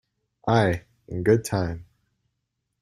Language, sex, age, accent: English, male, 19-29, United States English